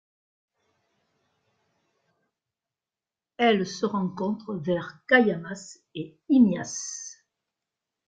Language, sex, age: French, female, 60-69